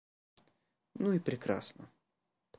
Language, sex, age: Russian, male, 30-39